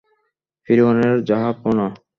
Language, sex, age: Bengali, male, 19-29